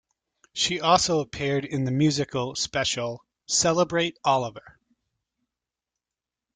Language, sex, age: English, male, 30-39